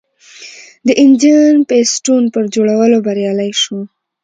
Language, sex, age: Pashto, female, 19-29